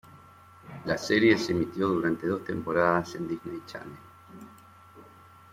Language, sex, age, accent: Spanish, male, 50-59, Rioplatense: Argentina, Uruguay, este de Bolivia, Paraguay